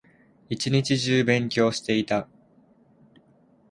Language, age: Japanese, 19-29